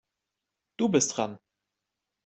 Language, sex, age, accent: German, male, 19-29, Deutschland Deutsch